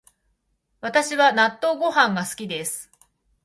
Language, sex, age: Japanese, female, 40-49